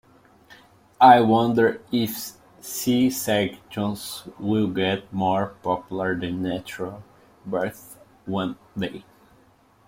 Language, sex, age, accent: English, male, 30-39, United States English